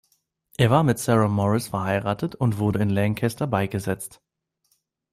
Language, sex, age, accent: German, male, 19-29, Deutschland Deutsch